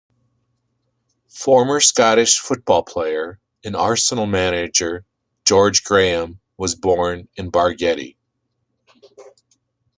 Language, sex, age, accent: English, male, 60-69, United States English